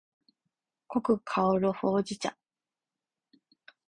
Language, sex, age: Japanese, female, 19-29